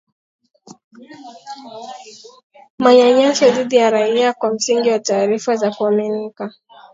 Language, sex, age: Swahili, female, 19-29